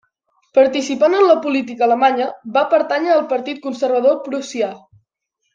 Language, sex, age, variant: Catalan, male, under 19, Central